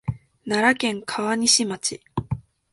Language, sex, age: Japanese, female, under 19